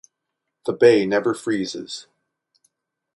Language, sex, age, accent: English, male, 60-69, United States English